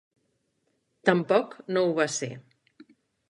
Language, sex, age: Catalan, female, 40-49